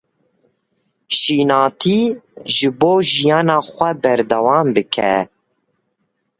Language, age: Kurdish, 19-29